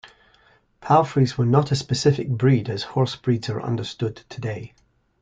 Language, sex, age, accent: English, male, 50-59, Scottish English